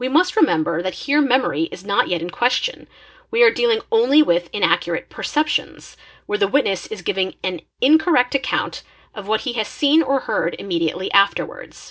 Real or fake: real